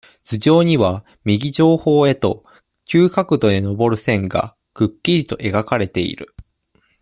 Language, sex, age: Japanese, male, 19-29